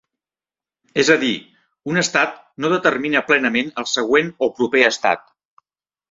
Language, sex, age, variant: Catalan, male, 50-59, Central